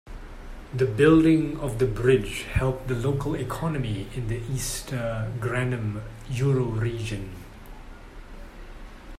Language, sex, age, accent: English, male, 30-39, Singaporean English